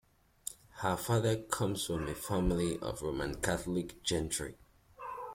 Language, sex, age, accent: English, male, 19-29, England English